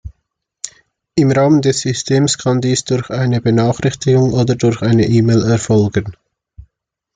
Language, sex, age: German, male, 19-29